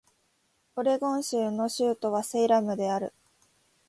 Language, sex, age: Japanese, female, 19-29